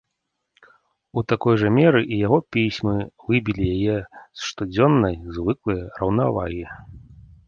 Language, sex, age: Belarusian, male, 30-39